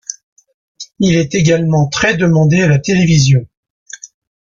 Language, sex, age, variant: French, male, 70-79, Français de métropole